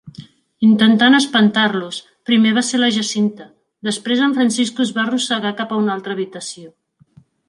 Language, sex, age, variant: Catalan, female, 40-49, Central